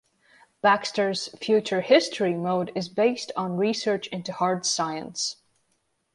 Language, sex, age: English, female, 19-29